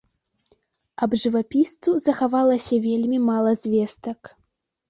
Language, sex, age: Belarusian, female, under 19